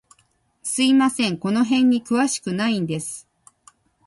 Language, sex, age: Japanese, female, 50-59